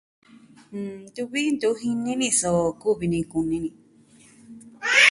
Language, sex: Southwestern Tlaxiaco Mixtec, female